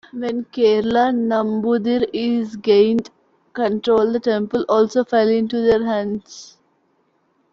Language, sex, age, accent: English, female, 19-29, India and South Asia (India, Pakistan, Sri Lanka)